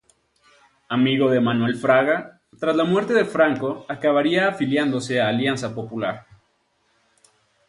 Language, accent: Spanish, México